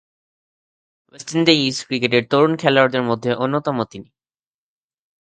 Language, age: Bengali, 19-29